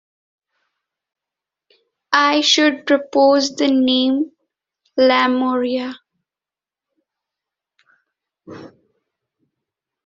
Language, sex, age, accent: English, female, 19-29, India and South Asia (India, Pakistan, Sri Lanka)